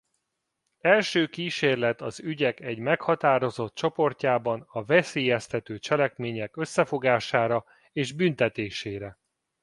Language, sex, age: Hungarian, male, 40-49